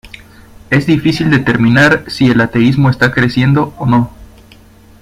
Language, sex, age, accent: Spanish, male, 19-29, México